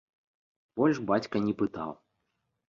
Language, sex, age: Belarusian, male, 30-39